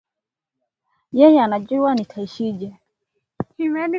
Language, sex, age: Swahili, female, 19-29